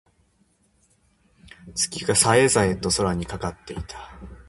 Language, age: Japanese, 19-29